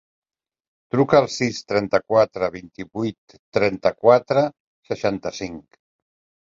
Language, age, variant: Catalan, 60-69, Central